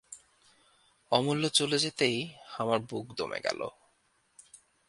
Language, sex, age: Bengali, male, 19-29